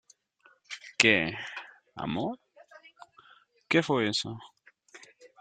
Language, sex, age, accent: Spanish, male, 19-29, México